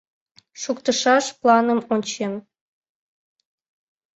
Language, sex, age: Mari, female, under 19